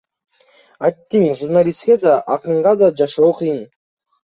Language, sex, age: Kyrgyz, male, under 19